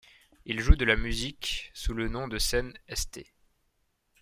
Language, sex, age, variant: French, male, 19-29, Français de métropole